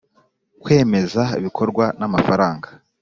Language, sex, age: Kinyarwanda, male, 19-29